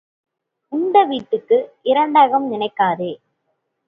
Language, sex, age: Tamil, female, 19-29